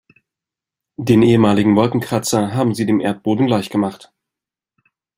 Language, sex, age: German, male, 40-49